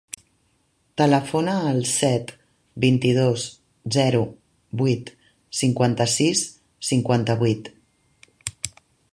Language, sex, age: Catalan, female, 50-59